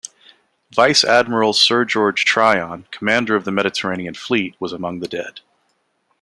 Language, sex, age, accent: English, male, 40-49, United States English